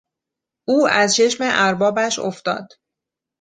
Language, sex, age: Persian, female, 30-39